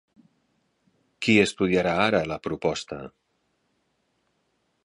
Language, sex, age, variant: Catalan, male, 40-49, Central